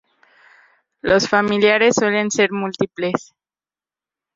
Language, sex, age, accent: Spanish, female, 19-29, México